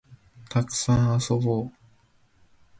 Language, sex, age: Japanese, male, 19-29